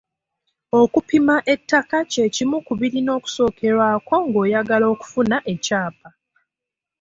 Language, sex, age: Ganda, female, 19-29